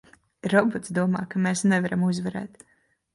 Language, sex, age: Latvian, female, 30-39